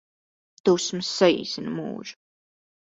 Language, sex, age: Latvian, female, 30-39